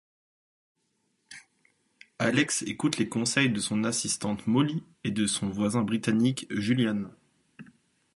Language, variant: French, Français de métropole